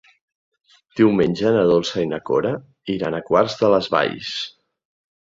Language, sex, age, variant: Catalan, male, 30-39, Central